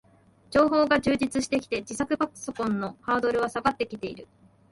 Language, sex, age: Japanese, female, 19-29